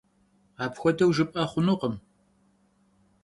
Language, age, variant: Kabardian, 40-49, Адыгэбзэ (Къэбэрдей, Кирил, псоми зэдай)